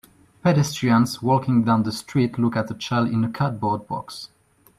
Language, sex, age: English, male, 19-29